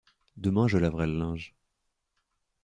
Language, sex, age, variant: French, male, 19-29, Français de métropole